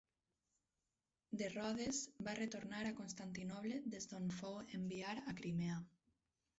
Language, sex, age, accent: Catalan, female, 30-39, valencià